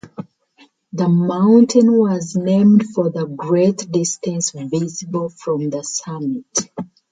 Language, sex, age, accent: English, female, 30-39, United States English